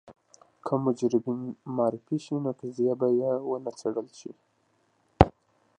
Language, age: Pashto, 19-29